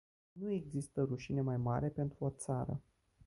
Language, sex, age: Romanian, male, 19-29